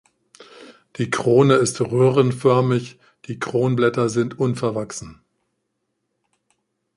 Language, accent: German, Deutschland Deutsch